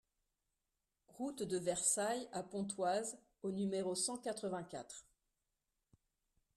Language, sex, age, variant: French, female, 40-49, Français de métropole